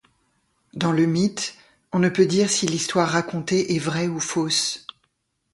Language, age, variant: French, 60-69, Français de métropole